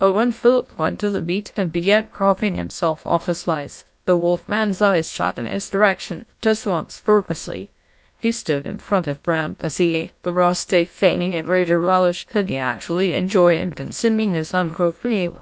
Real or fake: fake